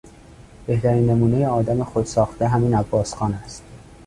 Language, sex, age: Persian, male, 19-29